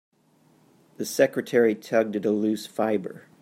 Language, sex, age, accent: English, male, 30-39, United States English